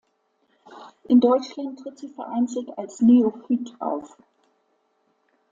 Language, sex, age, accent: German, female, 60-69, Deutschland Deutsch